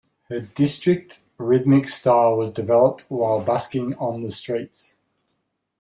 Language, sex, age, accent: English, male, 50-59, Australian English